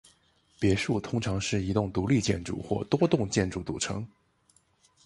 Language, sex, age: Chinese, male, 19-29